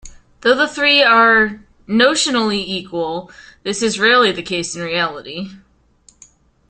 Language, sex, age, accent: English, female, 19-29, United States English